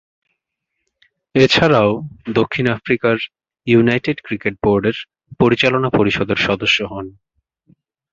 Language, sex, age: Bengali, male, 19-29